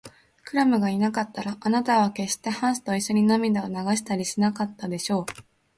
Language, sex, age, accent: Japanese, female, under 19, 標準語